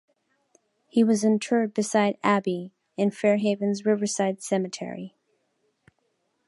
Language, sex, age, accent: English, female, 40-49, United States English